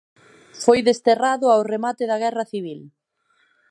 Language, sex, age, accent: Galician, female, 19-29, Atlántico (seseo e gheada)